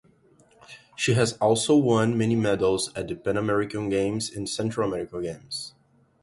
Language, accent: English, United States English